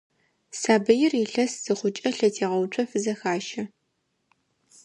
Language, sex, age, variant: Adyghe, female, 19-29, Адыгабзэ (Кирил, пстэумэ зэдыряе)